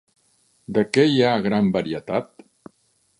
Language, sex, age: Catalan, male, 50-59